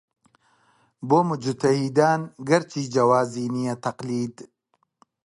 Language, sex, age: Central Kurdish, male, 30-39